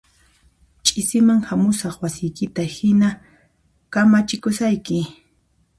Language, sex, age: Puno Quechua, female, 30-39